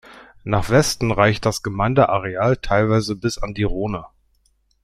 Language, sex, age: German, male, 30-39